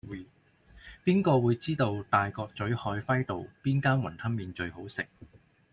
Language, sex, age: Cantonese, male, 19-29